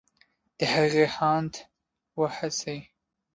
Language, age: Pashto, 19-29